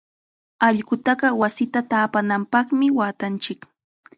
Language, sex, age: Chiquián Ancash Quechua, female, 19-29